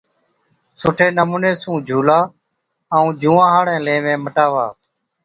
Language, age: Od, 40-49